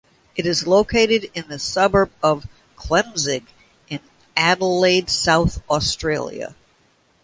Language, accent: English, United States English